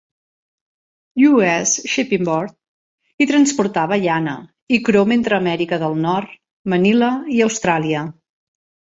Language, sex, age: Catalan, female, 40-49